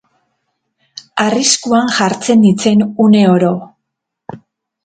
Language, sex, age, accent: Basque, female, 50-59, Mendebalekoa (Araba, Bizkaia, Gipuzkoako mendebaleko herri batzuk)